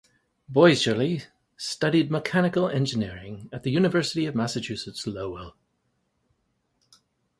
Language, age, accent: English, 40-49, United States English